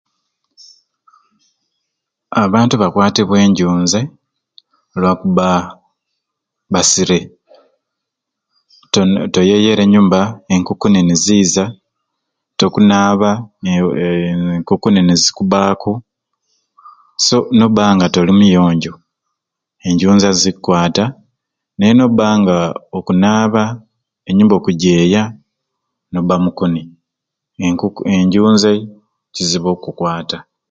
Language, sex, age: Ruuli, male, 40-49